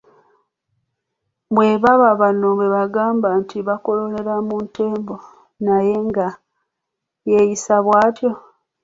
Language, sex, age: Ganda, female, 40-49